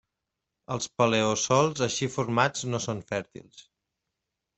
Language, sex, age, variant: Catalan, male, 30-39, Central